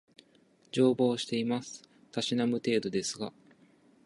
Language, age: Japanese, 19-29